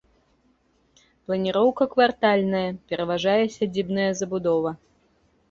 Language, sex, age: Belarusian, female, 40-49